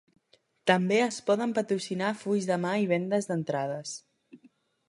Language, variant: Catalan, Central